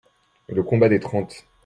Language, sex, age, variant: French, male, 19-29, Français de métropole